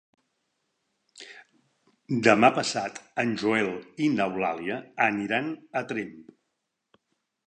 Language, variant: Catalan, Central